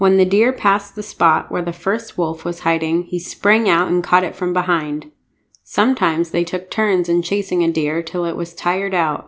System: none